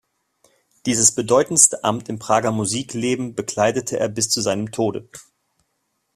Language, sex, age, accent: German, male, 30-39, Deutschland Deutsch